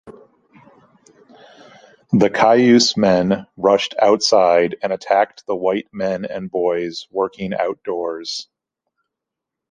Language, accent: English, United States English